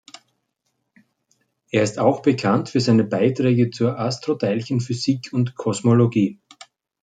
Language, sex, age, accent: German, male, 40-49, Österreichisches Deutsch